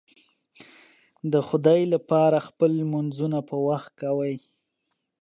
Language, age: Pashto, 19-29